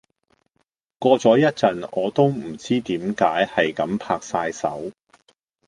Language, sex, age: Cantonese, male, 50-59